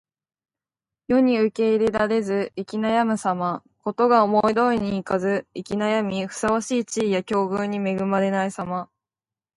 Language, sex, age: Japanese, female, 19-29